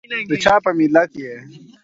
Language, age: Pashto, 19-29